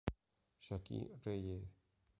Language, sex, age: Italian, male, 30-39